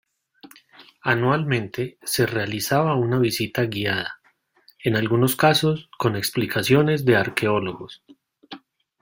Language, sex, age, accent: Spanish, male, 30-39, Andino-Pacífico: Colombia, Perú, Ecuador, oeste de Bolivia y Venezuela andina